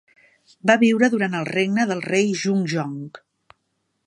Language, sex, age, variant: Catalan, female, 50-59, Central